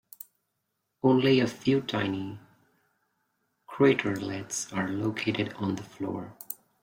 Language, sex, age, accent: English, male, 19-29, India and South Asia (India, Pakistan, Sri Lanka)